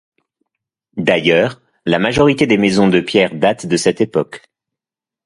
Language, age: French, 40-49